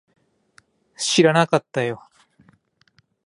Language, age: Japanese, 40-49